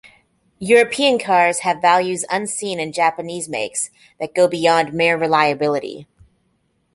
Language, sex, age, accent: English, female, 40-49, United States English